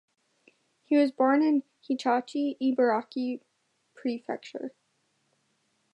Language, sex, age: English, female, 19-29